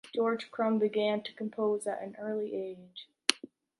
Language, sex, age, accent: English, female, 19-29, United States English